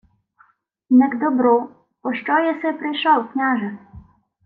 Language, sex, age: Ukrainian, female, 19-29